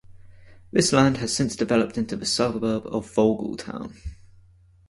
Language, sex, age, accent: English, male, 19-29, England English